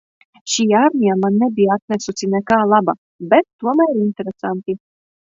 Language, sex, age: Latvian, female, 19-29